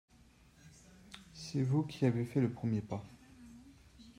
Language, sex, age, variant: French, male, 30-39, Français de métropole